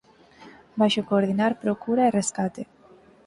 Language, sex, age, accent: Galician, female, 19-29, Central (gheada)